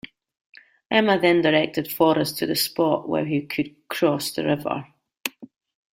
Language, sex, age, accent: English, female, 40-49, Scottish English